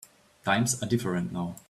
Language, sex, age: English, male, 30-39